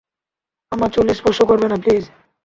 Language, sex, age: Bengali, male, 19-29